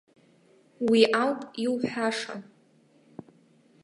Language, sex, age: Abkhazian, female, under 19